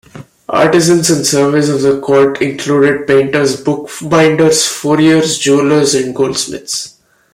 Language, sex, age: English, male, 19-29